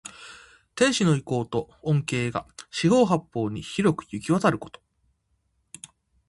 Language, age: Japanese, 19-29